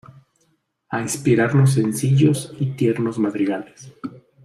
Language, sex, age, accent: Spanish, male, 40-49, México